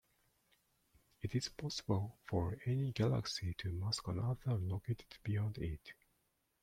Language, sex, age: English, male, 40-49